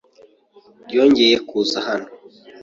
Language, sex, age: Kinyarwanda, male, 19-29